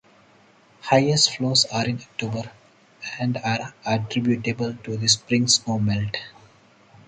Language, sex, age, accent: English, male, 30-39, India and South Asia (India, Pakistan, Sri Lanka); Singaporean English